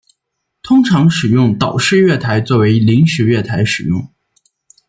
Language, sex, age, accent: Chinese, male, 19-29, 出生地：山西省